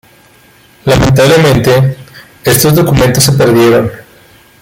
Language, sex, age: Spanish, male, 19-29